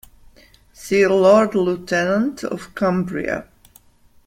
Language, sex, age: English, female, 50-59